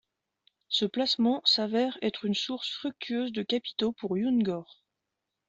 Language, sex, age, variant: French, female, 30-39, Français de métropole